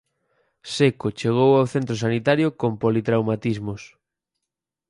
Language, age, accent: Galician, under 19, Normativo (estándar)